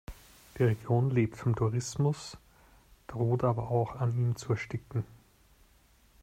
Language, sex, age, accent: German, male, 30-39, Österreichisches Deutsch